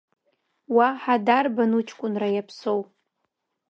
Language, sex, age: Abkhazian, female, under 19